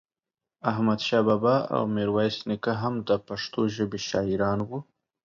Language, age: Pashto, 30-39